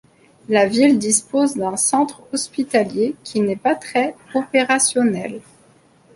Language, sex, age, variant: French, female, 30-39, Français de métropole